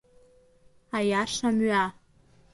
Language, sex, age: Abkhazian, female, under 19